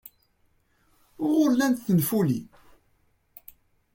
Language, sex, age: Kabyle, male, 19-29